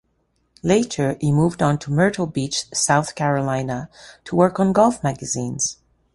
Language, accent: English, Canadian English